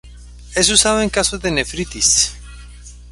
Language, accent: Spanish, Andino-Pacífico: Colombia, Perú, Ecuador, oeste de Bolivia y Venezuela andina